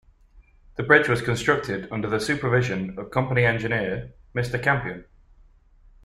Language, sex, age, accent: English, male, 19-29, England English